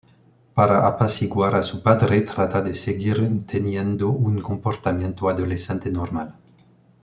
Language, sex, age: Spanish, male, 30-39